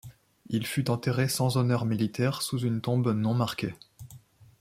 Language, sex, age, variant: French, male, 30-39, Français de métropole